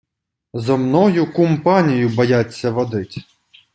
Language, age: Ukrainian, 19-29